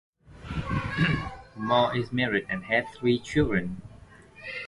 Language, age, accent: English, 19-29, United States English